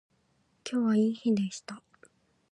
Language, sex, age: Japanese, female, 19-29